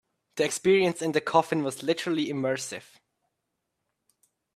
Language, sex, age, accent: English, male, under 19, United States English